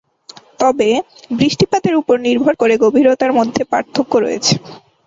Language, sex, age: Bengali, female, under 19